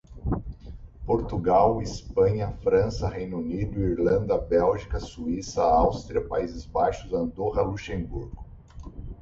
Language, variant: Portuguese, Portuguese (Brasil)